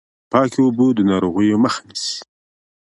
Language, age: Pashto, 19-29